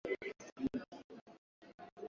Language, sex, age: Swahili, male, 19-29